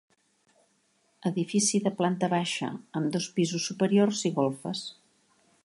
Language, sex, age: Catalan, female, 50-59